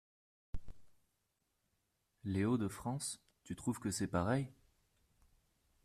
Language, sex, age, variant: French, male, 19-29, Français de métropole